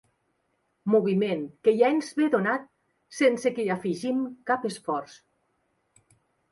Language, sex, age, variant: Catalan, female, 50-59, Central